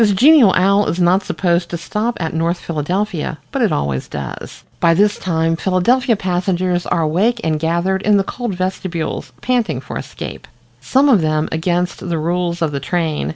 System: none